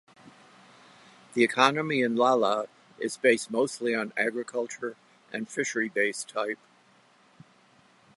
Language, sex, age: English, male, 70-79